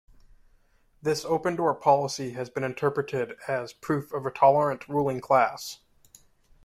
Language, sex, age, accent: English, male, 30-39, United States English